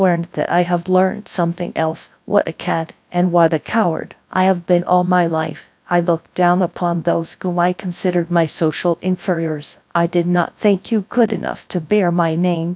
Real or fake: fake